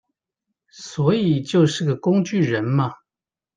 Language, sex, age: Chinese, male, 40-49